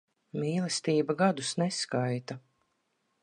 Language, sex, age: Latvian, female, 40-49